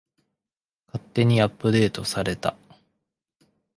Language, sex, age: Japanese, male, 19-29